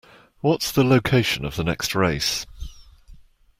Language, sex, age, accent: English, male, 60-69, England English